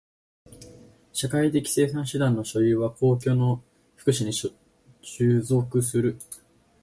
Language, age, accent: Japanese, 19-29, 標準語